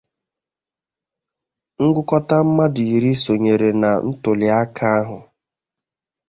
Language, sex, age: Igbo, male, 19-29